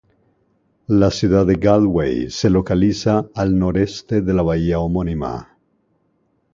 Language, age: Spanish, 50-59